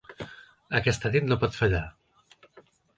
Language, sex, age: Catalan, male, 40-49